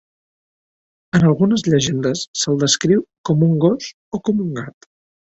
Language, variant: Catalan, Central